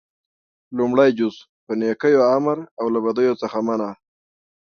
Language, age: Pashto, 30-39